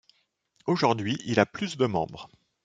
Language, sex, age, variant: French, male, 50-59, Français de métropole